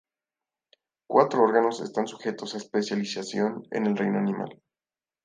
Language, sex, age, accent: Spanish, male, 19-29, México